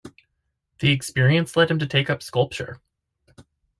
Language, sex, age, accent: English, male, 30-39, United States English